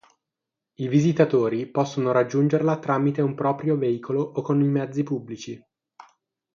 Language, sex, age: Italian, male, 19-29